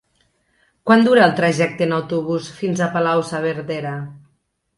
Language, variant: Catalan, Nord-Occidental